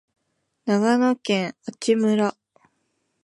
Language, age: Japanese, 19-29